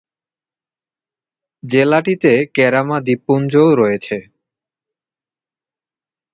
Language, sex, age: Bengali, male, 19-29